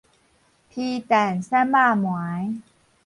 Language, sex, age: Min Nan Chinese, female, 40-49